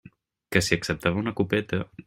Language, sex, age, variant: Catalan, male, 19-29, Central